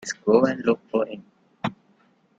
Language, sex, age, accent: English, male, 19-29, India and South Asia (India, Pakistan, Sri Lanka)